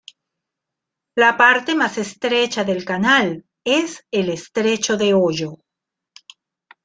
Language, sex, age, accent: Spanish, female, 50-59, Caribe: Cuba, Venezuela, Puerto Rico, República Dominicana, Panamá, Colombia caribeña, México caribeño, Costa del golfo de México